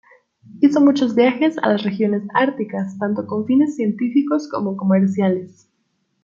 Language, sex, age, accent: Spanish, female, 19-29, México